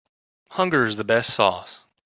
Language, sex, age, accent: English, male, 30-39, United States English